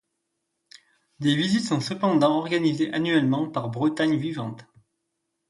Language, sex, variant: French, male, Français de métropole